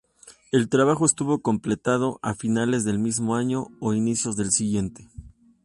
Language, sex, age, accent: Spanish, female, 19-29, México